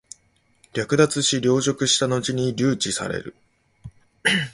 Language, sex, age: Japanese, male, 19-29